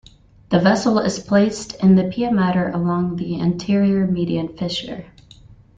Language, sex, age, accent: English, female, 19-29, United States English